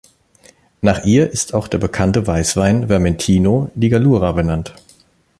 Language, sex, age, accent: German, male, 30-39, Deutschland Deutsch